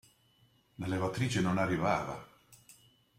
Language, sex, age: Italian, male, 60-69